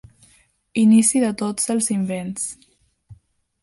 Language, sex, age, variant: Catalan, female, under 19, Balear